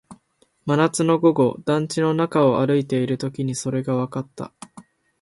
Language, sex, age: Japanese, male, 19-29